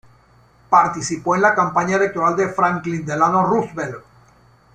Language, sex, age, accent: Spanish, male, 60-69, Caribe: Cuba, Venezuela, Puerto Rico, República Dominicana, Panamá, Colombia caribeña, México caribeño, Costa del golfo de México